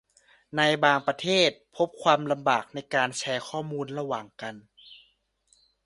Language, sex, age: Thai, male, 19-29